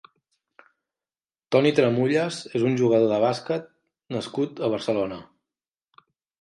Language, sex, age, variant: Catalan, male, 40-49, Central